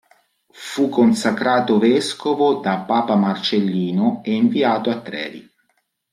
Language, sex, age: Italian, male, 40-49